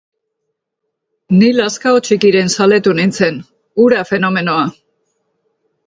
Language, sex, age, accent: Basque, female, 50-59, Mendebalekoa (Araba, Bizkaia, Gipuzkoako mendebaleko herri batzuk)